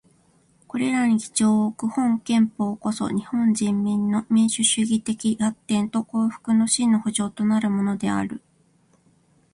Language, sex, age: Japanese, female, 40-49